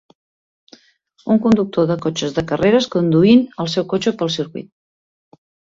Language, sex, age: Catalan, female, 50-59